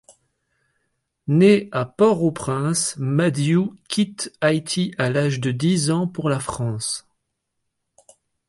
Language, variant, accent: French, Français d'Europe, Français de Belgique